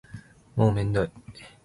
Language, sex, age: Japanese, male, 19-29